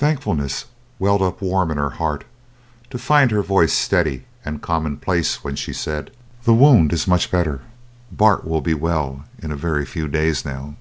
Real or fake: real